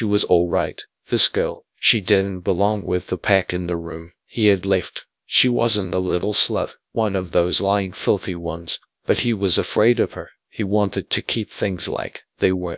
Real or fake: fake